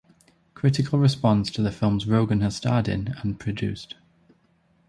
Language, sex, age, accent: English, male, 19-29, England English